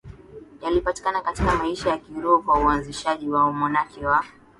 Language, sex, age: Swahili, female, 19-29